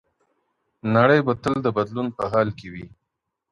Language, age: Pashto, 30-39